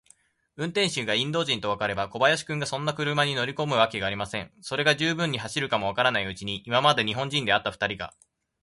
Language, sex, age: Japanese, male, 19-29